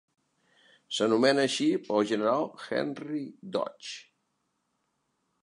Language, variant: Catalan, Central